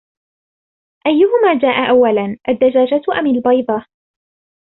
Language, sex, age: Arabic, female, 19-29